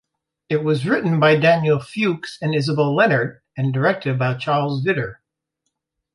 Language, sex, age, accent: English, male, 50-59, United States English